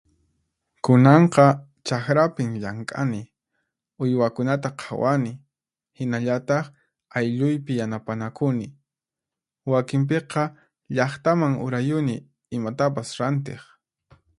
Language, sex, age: Puno Quechua, male, 30-39